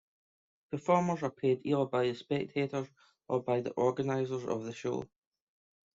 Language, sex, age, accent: English, male, 19-29, Scottish English